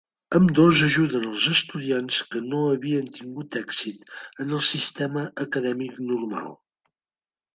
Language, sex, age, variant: Catalan, male, 50-59, Central